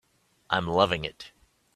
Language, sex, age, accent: English, male, 40-49, United States English